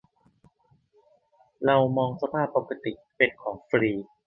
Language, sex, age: Thai, male, 19-29